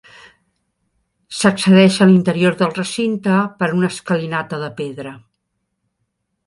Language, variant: Catalan, Central